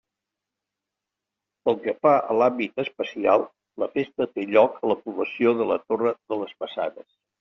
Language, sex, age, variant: Catalan, male, 70-79, Septentrional